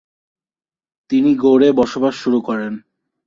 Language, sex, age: Bengali, male, 19-29